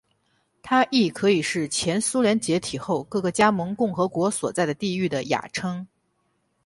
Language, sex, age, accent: Chinese, male, 19-29, 出生地：北京市